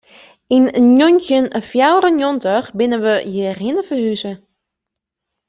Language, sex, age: Western Frisian, female, 30-39